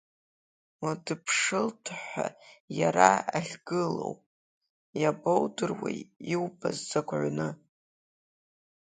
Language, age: Abkhazian, under 19